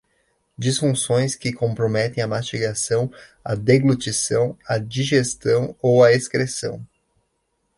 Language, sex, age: Portuguese, male, 19-29